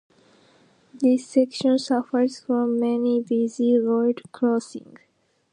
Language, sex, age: English, female, 19-29